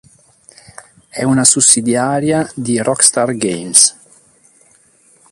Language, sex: Italian, male